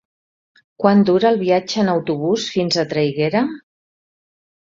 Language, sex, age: Catalan, female, 60-69